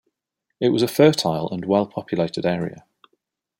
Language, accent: English, England English